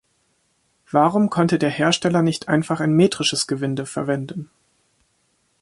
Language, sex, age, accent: German, male, 19-29, Deutschland Deutsch